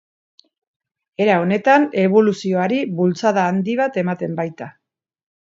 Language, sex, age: Basque, female, 50-59